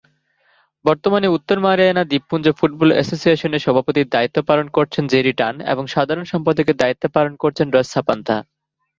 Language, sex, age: Bengali, male, 19-29